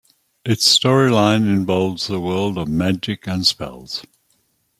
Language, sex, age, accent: English, male, 60-69, Australian English